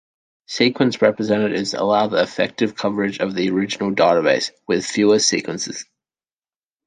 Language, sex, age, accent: English, male, 19-29, Australian English